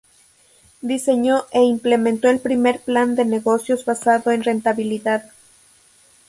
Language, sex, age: Spanish, female, under 19